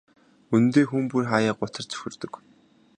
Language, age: Mongolian, 19-29